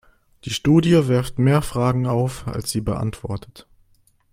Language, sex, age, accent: German, male, 19-29, Deutschland Deutsch